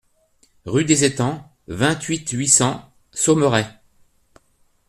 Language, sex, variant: French, male, Français de métropole